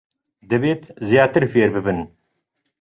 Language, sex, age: Central Kurdish, male, 50-59